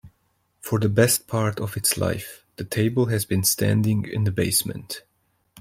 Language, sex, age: English, male, 19-29